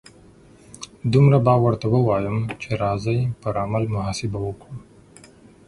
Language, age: Pashto, 30-39